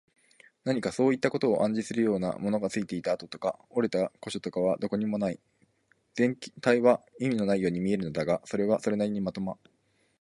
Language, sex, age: Japanese, male, 19-29